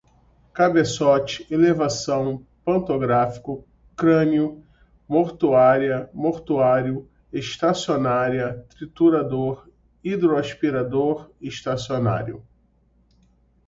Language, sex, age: Portuguese, male, 40-49